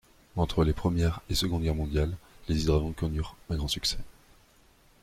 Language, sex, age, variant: French, male, 19-29, Français de métropole